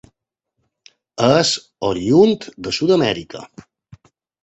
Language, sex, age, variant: Catalan, male, 40-49, Balear